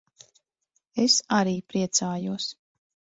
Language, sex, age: Latvian, female, 40-49